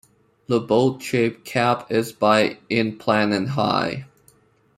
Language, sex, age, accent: English, male, 19-29, United States English